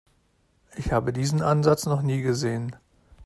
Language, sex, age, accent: German, male, 50-59, Deutschland Deutsch